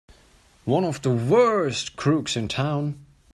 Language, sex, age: English, male, 19-29